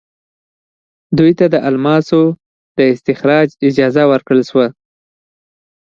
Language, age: Pashto, under 19